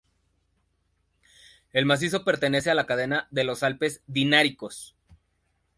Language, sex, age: Spanish, male, 30-39